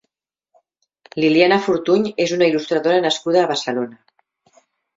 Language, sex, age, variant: Catalan, female, 50-59, Central